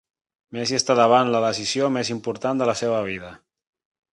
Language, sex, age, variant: Catalan, male, 30-39, Central